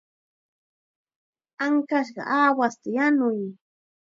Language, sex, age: Chiquián Ancash Quechua, female, 19-29